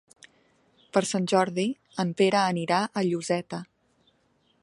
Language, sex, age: Catalan, female, 40-49